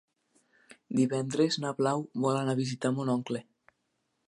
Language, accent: Catalan, valencià